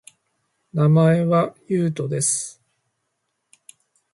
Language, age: Japanese, 50-59